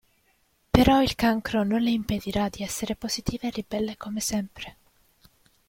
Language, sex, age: Italian, female, 19-29